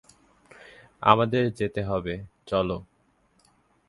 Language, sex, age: Bengali, male, 19-29